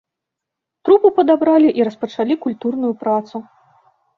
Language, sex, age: Belarusian, female, 19-29